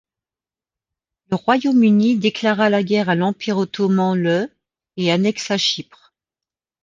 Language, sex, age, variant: French, female, 50-59, Français de métropole